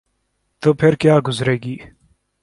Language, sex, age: Urdu, male, 19-29